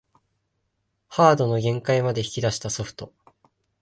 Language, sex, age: Japanese, male, 19-29